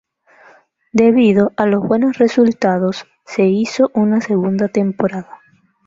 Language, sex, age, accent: Spanish, female, 19-29, Andino-Pacífico: Colombia, Perú, Ecuador, oeste de Bolivia y Venezuela andina